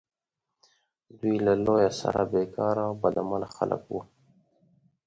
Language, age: Pashto, 40-49